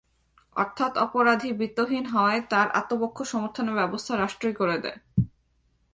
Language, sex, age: Bengali, female, 19-29